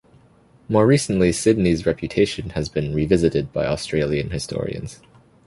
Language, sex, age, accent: English, male, 19-29, Canadian English